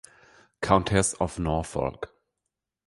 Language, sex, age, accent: German, male, 30-39, Deutschland Deutsch